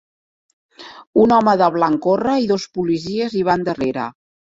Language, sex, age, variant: Catalan, female, 50-59, Central